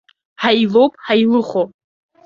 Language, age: Abkhazian, under 19